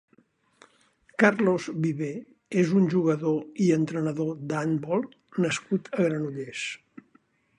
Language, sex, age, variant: Catalan, male, 70-79, Central